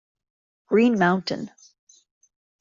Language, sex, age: English, female, 50-59